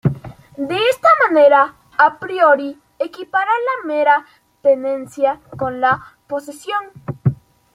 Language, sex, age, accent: Spanish, male, 19-29, Andino-Pacífico: Colombia, Perú, Ecuador, oeste de Bolivia y Venezuela andina